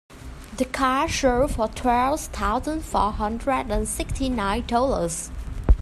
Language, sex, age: English, female, 30-39